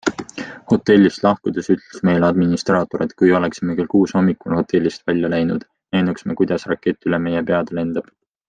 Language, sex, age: Estonian, male, 19-29